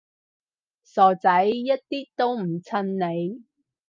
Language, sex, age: Cantonese, female, 30-39